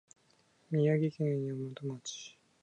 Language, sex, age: Japanese, male, 19-29